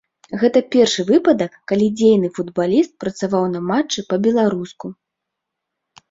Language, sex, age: Belarusian, female, 30-39